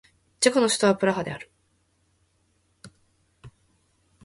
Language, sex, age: Japanese, female, 19-29